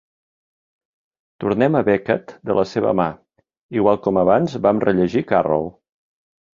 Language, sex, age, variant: Catalan, male, 50-59, Central